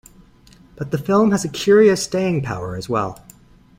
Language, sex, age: English, male, 19-29